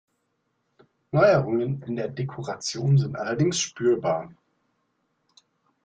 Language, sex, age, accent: German, male, 19-29, Deutschland Deutsch